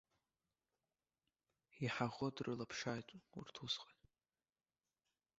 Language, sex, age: Abkhazian, male, under 19